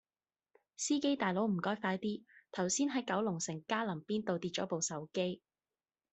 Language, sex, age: Cantonese, female, 19-29